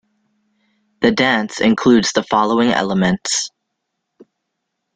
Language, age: English, 19-29